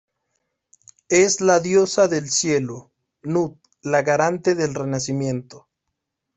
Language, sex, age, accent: Spanish, male, 30-39, Caribe: Cuba, Venezuela, Puerto Rico, República Dominicana, Panamá, Colombia caribeña, México caribeño, Costa del golfo de México